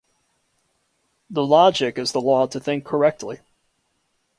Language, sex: English, male